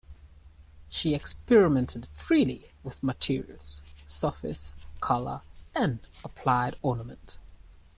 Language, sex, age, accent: English, male, 19-29, England English